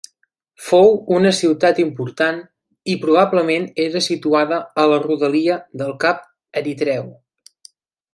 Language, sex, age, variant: Catalan, male, 19-29, Central